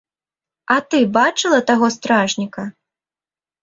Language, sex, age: Belarusian, female, 19-29